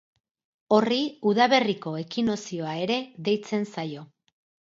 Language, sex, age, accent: Basque, female, 50-59, Erdialdekoa edo Nafarra (Gipuzkoa, Nafarroa)